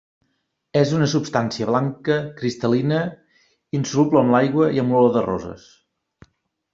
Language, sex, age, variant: Catalan, male, 30-39, Nord-Occidental